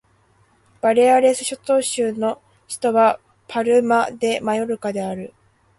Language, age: Japanese, 19-29